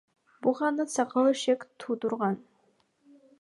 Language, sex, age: Kyrgyz, female, under 19